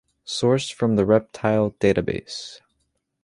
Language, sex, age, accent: English, male, under 19, United States English